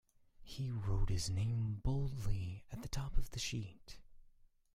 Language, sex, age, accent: English, male, 19-29, United States English